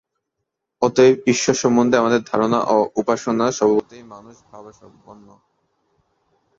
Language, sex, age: Bengali, male, under 19